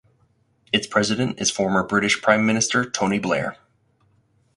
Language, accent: English, United States English